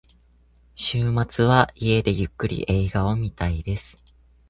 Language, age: Japanese, 19-29